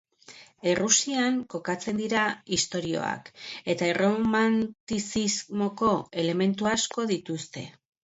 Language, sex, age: Basque, female, 40-49